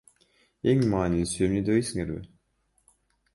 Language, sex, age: Kyrgyz, male, under 19